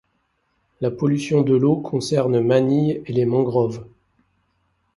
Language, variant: French, Français de métropole